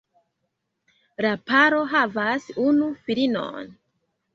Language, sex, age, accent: Esperanto, female, 19-29, Internacia